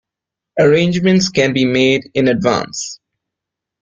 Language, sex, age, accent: English, male, 19-29, India and South Asia (India, Pakistan, Sri Lanka)